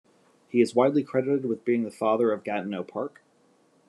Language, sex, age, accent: English, male, 40-49, United States English